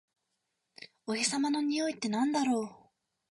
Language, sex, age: Japanese, female, 19-29